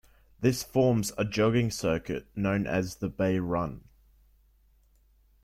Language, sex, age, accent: English, male, under 19, Australian English